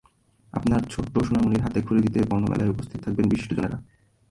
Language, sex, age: Bengali, male, 19-29